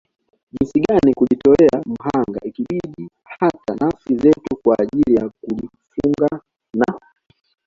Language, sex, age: Swahili, male, 19-29